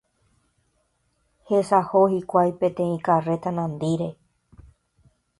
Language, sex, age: Guarani, male, under 19